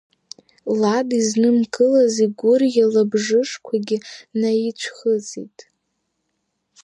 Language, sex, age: Abkhazian, female, under 19